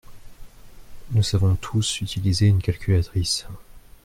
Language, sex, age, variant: French, male, 30-39, Français de métropole